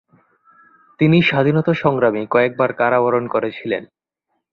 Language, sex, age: Bengali, male, 19-29